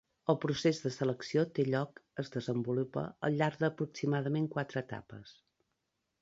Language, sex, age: Catalan, female, 50-59